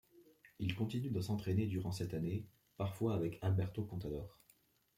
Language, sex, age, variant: French, male, 30-39, Français de métropole